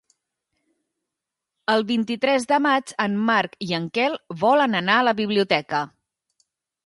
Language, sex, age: Catalan, female, 30-39